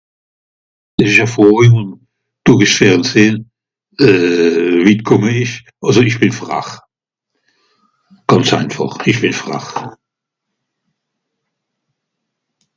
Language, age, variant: Swiss German, 70-79, Nordniederàlemmànisch (Rishoffe, Zàwere, Bùsswìller, Hawenau, Brüemt, Stroossbùri, Molse, Dàmbàch, Schlettstàtt, Pfàlzbùri usw.)